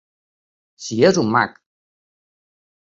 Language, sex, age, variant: Catalan, male, 50-59, Balear